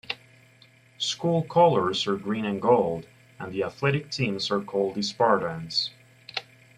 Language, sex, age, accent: English, male, 19-29, United States English